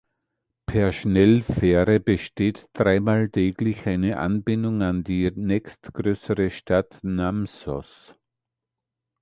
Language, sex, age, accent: German, male, 60-69, Österreichisches Deutsch